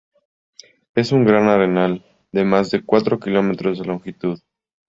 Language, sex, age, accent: Spanish, male, 19-29, México